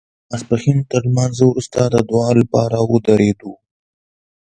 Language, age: Pashto, 19-29